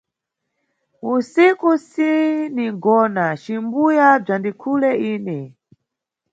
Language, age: Nyungwe, 30-39